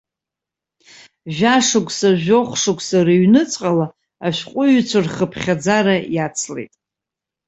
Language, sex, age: Abkhazian, female, 40-49